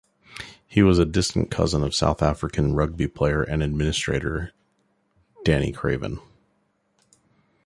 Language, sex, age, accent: English, male, 40-49, United States English